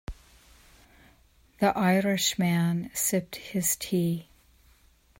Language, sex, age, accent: English, female, 60-69, United States English